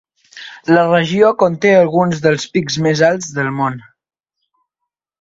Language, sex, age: Catalan, male, under 19